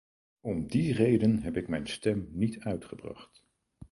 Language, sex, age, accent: Dutch, male, 60-69, Nederlands Nederlands